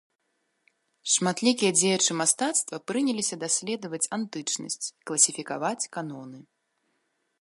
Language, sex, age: Belarusian, female, 19-29